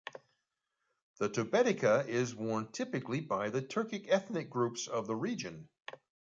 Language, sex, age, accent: English, male, 70-79, United States English